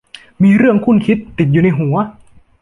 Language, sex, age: Thai, male, 19-29